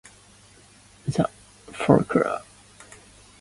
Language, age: English, 19-29